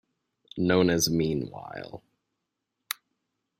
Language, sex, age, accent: English, male, 19-29, United States English